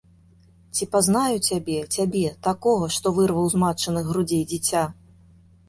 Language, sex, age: Belarusian, female, 30-39